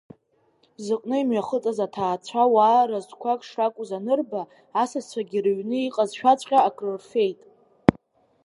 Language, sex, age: Abkhazian, female, under 19